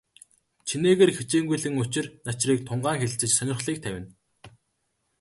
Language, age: Mongolian, 19-29